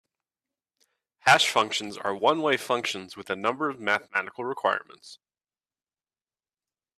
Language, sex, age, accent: English, male, 19-29, United States English